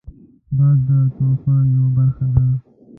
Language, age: Pashto, 19-29